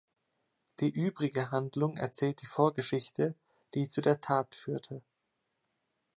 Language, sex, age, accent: German, male, 19-29, Deutschland Deutsch